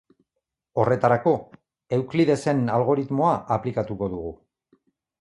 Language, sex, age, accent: Basque, male, 50-59, Mendebalekoa (Araba, Bizkaia, Gipuzkoako mendebaleko herri batzuk)